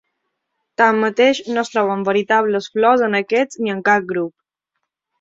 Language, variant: Catalan, Balear